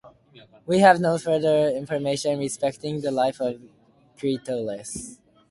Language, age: English, under 19